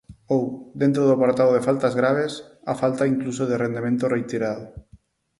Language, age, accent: Galician, 30-39, Neofalante